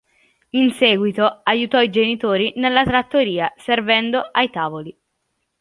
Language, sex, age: Italian, female, under 19